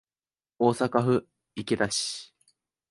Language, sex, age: Japanese, male, 19-29